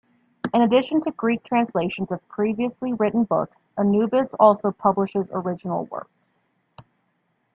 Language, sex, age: English, female, 19-29